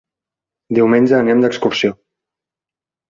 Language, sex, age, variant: Catalan, male, 19-29, Central